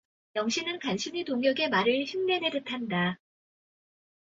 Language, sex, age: Korean, male, 19-29